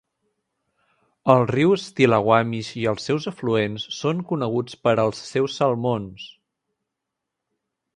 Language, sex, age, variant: Catalan, male, 19-29, Central